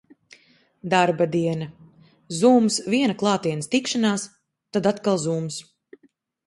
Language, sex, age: Latvian, female, 19-29